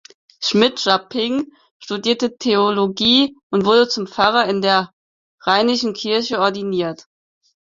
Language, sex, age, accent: German, female, 19-29, Deutschland Deutsch